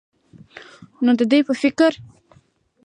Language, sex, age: Pashto, female, 30-39